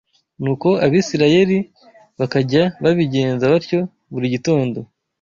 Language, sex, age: Kinyarwanda, male, 19-29